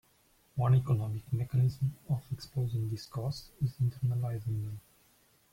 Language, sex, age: English, male, 40-49